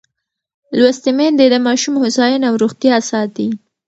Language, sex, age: Pashto, female, under 19